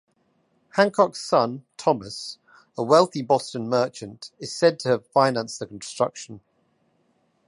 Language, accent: English, England English